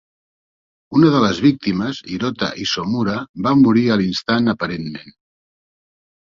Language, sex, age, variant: Catalan, male, 60-69, Central